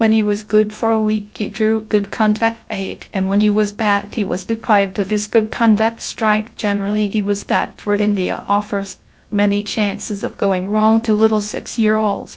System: TTS, GlowTTS